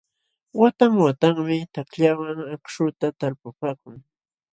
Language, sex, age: Jauja Wanca Quechua, female, 70-79